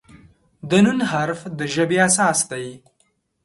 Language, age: Pashto, 19-29